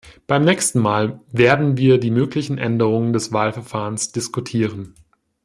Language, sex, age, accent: German, male, 19-29, Deutschland Deutsch